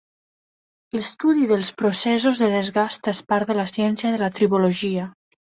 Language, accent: Catalan, valencià